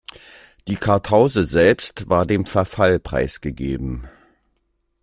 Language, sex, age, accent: German, male, 60-69, Deutschland Deutsch